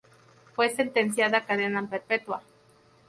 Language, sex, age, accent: Spanish, female, 30-39, México